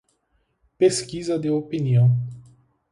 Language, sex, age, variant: Portuguese, male, 19-29, Portuguese (Brasil)